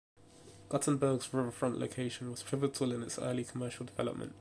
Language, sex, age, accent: English, male, 19-29, England English